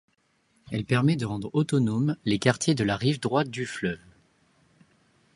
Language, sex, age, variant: French, male, 19-29, Français de métropole